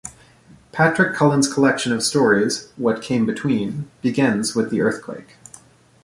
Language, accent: English, United States English